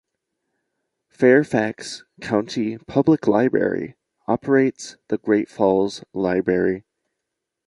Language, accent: English, United States English